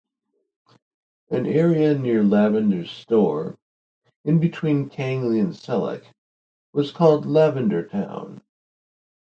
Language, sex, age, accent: English, male, 60-69, United States English